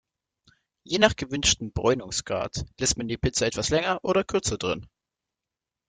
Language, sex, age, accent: German, male, 19-29, Schweizerdeutsch